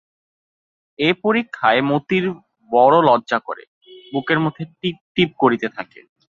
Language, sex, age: Bengali, male, 19-29